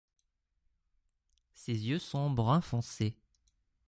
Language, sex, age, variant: French, male, 30-39, Français de métropole